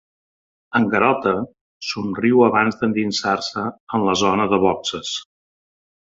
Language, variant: Catalan, Central